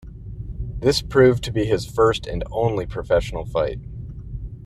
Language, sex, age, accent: English, male, 30-39, United States English